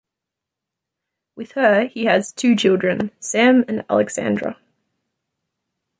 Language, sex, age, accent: English, female, 19-29, Australian English